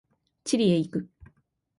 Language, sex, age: Japanese, female, 19-29